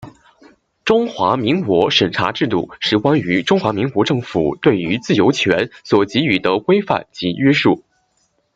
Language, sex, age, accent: Chinese, male, 19-29, 出生地：山东省